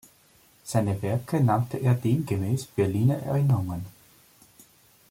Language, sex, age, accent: German, male, 30-39, Österreichisches Deutsch